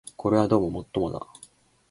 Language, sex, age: Japanese, male, 19-29